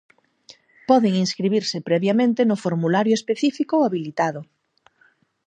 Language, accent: Galician, Normativo (estándar)